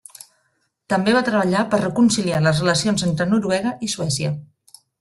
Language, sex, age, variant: Catalan, female, 19-29, Nord-Occidental